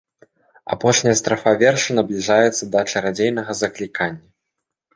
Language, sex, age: Belarusian, male, 19-29